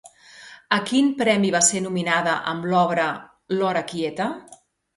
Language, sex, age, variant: Catalan, female, 40-49, Central